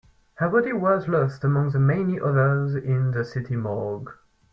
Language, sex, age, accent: English, male, 19-29, french accent